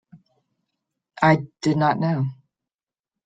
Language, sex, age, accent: English, female, 19-29, United States English